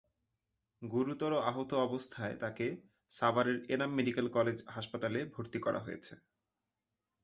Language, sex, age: Bengali, male, 19-29